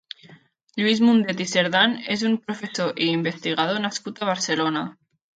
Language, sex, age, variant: Catalan, female, 19-29, Nord-Occidental